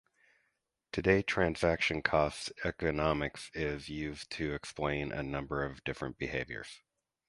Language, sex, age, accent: English, male, 40-49, United States English